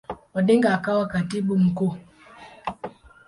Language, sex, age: Swahili, male, 19-29